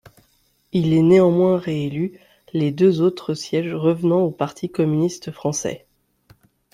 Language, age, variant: French, 19-29, Français de métropole